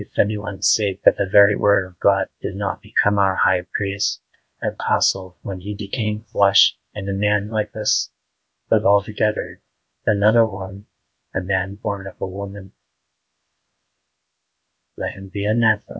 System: TTS, GlowTTS